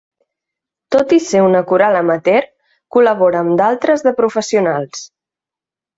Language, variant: Catalan, Central